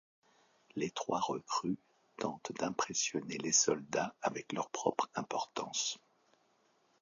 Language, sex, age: French, male, 80-89